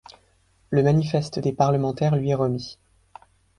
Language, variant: French, Français de métropole